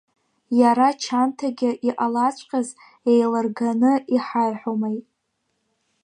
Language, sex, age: Abkhazian, female, under 19